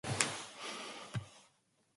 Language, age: English, 19-29